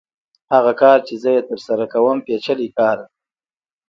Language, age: Pashto, 30-39